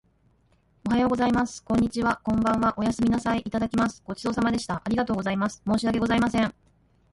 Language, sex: Japanese, female